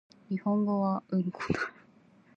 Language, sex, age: Japanese, female, 30-39